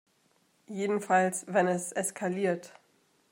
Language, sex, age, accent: German, female, 19-29, Deutschland Deutsch